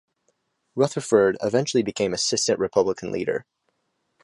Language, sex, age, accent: English, male, 19-29, United States English